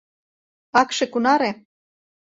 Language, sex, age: Mari, female, 30-39